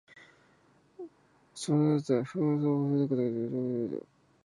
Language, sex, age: Japanese, male, 19-29